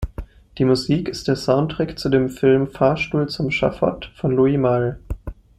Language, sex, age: German, male, 19-29